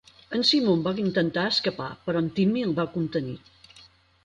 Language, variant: Catalan, Central